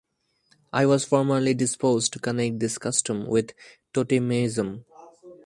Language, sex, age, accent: English, male, 19-29, United States English